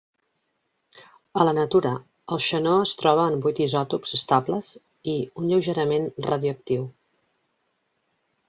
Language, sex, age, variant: Catalan, female, 40-49, Central